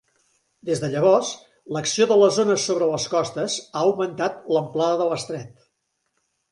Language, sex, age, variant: Catalan, male, 60-69, Central